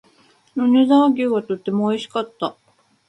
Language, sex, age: Japanese, female, 40-49